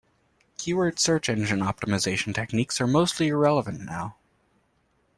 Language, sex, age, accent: English, male, 19-29, United States English